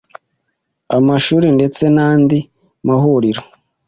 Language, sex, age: Kinyarwanda, male, 19-29